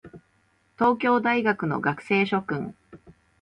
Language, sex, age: Japanese, female, 30-39